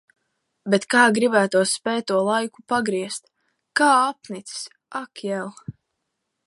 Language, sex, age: Latvian, female, under 19